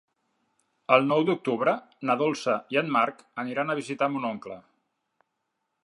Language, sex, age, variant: Catalan, male, 50-59, Central